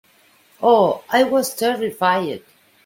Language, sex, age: English, female, 40-49